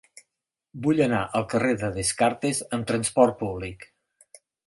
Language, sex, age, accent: Catalan, male, 60-69, central; septentrional